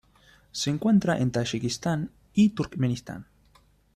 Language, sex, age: Spanish, male, 19-29